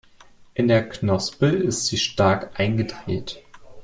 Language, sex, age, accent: German, male, 19-29, Deutschland Deutsch